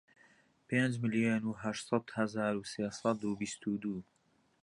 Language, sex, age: Central Kurdish, male, 19-29